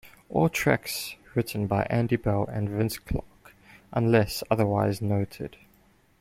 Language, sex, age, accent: English, male, 19-29, Southern African (South Africa, Zimbabwe, Namibia)